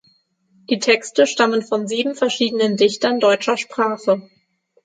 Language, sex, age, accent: German, female, 19-29, Deutschland Deutsch; Hochdeutsch